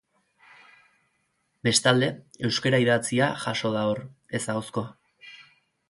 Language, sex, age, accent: Basque, male, 30-39, Erdialdekoa edo Nafarra (Gipuzkoa, Nafarroa)